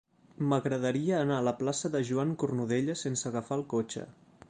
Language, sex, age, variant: Catalan, male, under 19, Central